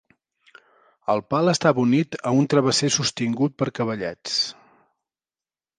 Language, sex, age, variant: Catalan, male, 40-49, Central